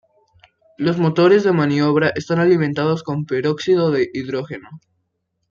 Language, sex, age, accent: Spanish, male, under 19, Andino-Pacífico: Colombia, Perú, Ecuador, oeste de Bolivia y Venezuela andina